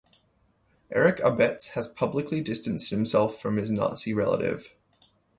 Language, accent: English, Australian English